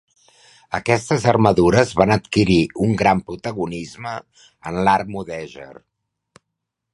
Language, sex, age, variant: Catalan, male, 40-49, Central